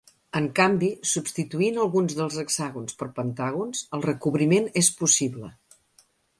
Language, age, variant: Catalan, 60-69, Central